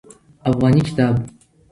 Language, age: Pashto, under 19